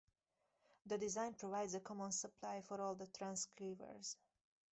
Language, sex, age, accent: English, female, 19-29, United States English